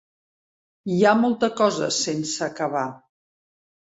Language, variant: Catalan, Central